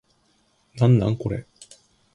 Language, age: Japanese, 19-29